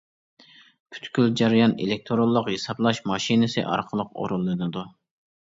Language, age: Uyghur, 19-29